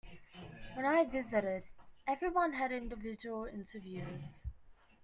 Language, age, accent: English, under 19, Australian English